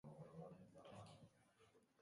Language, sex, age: Basque, male, under 19